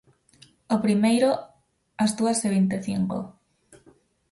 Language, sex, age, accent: Galician, female, 19-29, Normativo (estándar)